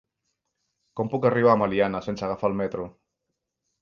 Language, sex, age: Catalan, male, 40-49